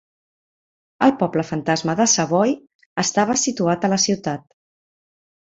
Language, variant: Catalan, Central